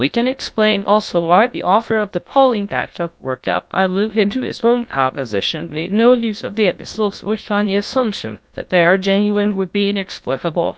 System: TTS, GlowTTS